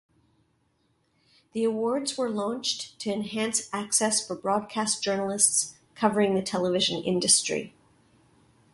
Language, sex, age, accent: English, female, 50-59, Canadian English